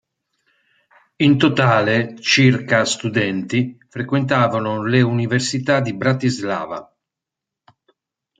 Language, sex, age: Italian, male, 50-59